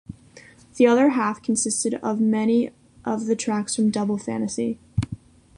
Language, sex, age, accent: English, female, under 19, United States English